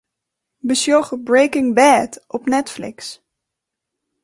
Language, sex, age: Western Frisian, female, 30-39